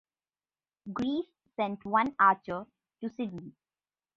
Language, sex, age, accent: English, female, 30-39, India and South Asia (India, Pakistan, Sri Lanka)